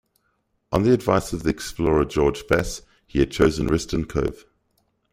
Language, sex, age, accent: English, male, 30-39, Southern African (South Africa, Zimbabwe, Namibia)